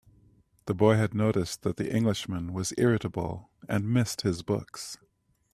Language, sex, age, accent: English, male, 60-69, Canadian English